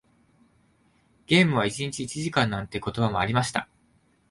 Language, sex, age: Japanese, male, 19-29